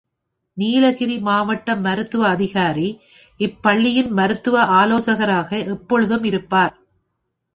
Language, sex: Tamil, female